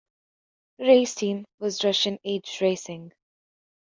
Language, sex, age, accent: English, female, under 19, United States English